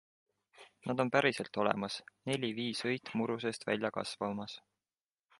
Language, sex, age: Estonian, male, 19-29